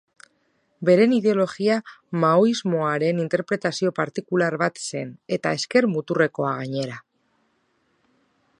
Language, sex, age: Basque, female, 30-39